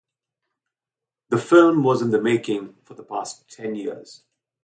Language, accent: English, India and South Asia (India, Pakistan, Sri Lanka)